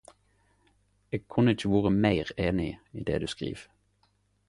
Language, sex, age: Norwegian Nynorsk, male, 19-29